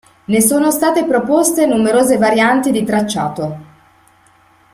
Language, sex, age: Italian, female, 50-59